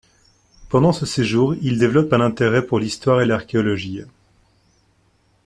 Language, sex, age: French, male, 30-39